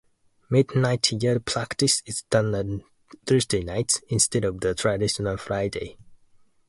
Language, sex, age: English, male, 19-29